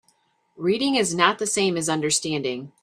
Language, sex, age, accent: English, female, 50-59, United States English